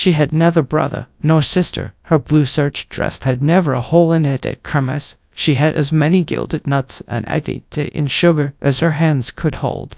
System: TTS, GradTTS